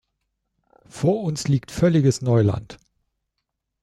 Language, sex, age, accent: German, male, 40-49, Deutschland Deutsch